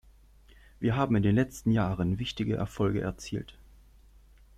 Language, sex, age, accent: German, male, 19-29, Deutschland Deutsch